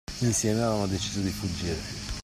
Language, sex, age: Italian, male, 50-59